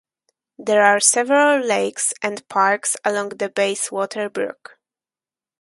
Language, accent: English, Slavic